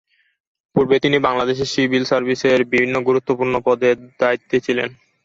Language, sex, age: Bengali, male, 19-29